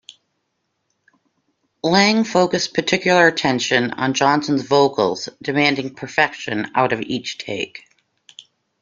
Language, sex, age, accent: English, female, 50-59, United States English